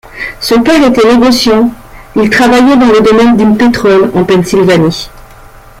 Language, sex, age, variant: French, female, 50-59, Français de métropole